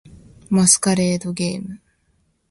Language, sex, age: English, female, 19-29